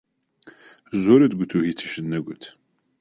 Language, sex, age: Central Kurdish, male, 30-39